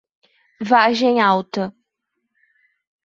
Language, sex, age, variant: Portuguese, female, 19-29, Portuguese (Brasil)